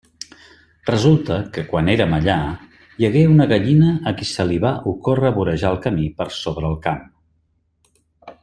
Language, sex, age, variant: Catalan, male, 50-59, Central